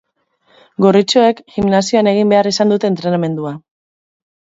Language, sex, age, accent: Basque, female, 19-29, Mendebalekoa (Araba, Bizkaia, Gipuzkoako mendebaleko herri batzuk)